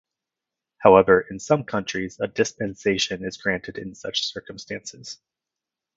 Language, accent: English, United States English